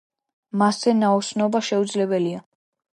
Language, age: Georgian, under 19